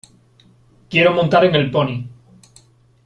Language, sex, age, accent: Spanish, male, 40-49, España: Sur peninsular (Andalucia, Extremadura, Murcia)